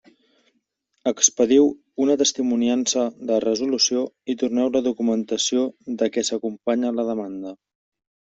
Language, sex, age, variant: Catalan, male, 19-29, Central